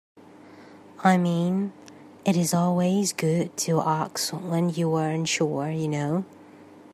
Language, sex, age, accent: English, female, 19-29, England English